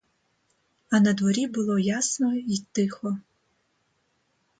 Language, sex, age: Ukrainian, female, 30-39